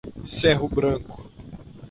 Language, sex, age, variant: Portuguese, male, 19-29, Portuguese (Brasil)